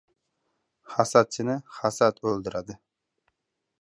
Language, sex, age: Uzbek, male, 19-29